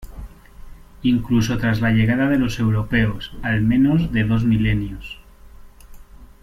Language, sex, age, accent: Spanish, male, 30-39, España: Norte peninsular (Asturias, Castilla y León, Cantabria, País Vasco, Navarra, Aragón, La Rioja, Guadalajara, Cuenca)